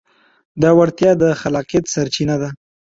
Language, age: Pashto, 19-29